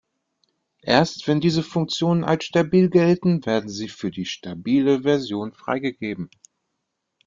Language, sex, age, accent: German, male, 30-39, Deutschland Deutsch